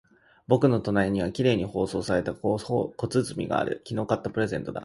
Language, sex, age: Japanese, male, 19-29